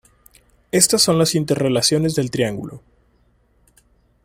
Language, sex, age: Spanish, male, 30-39